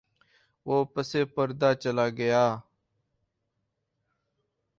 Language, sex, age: Urdu, male, 19-29